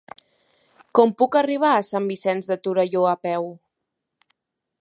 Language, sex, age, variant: Catalan, female, 19-29, Central